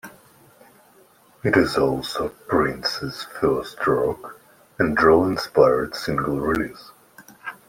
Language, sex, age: English, male, 19-29